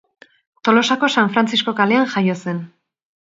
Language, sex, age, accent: Basque, female, 30-39, Erdialdekoa edo Nafarra (Gipuzkoa, Nafarroa)